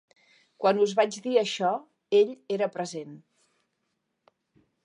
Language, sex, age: Catalan, female, 50-59